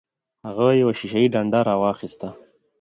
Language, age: Pashto, 30-39